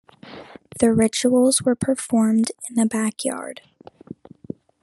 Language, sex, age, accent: English, female, under 19, United States English